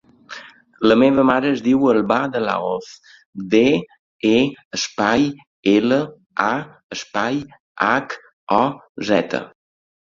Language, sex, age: Catalan, male, 50-59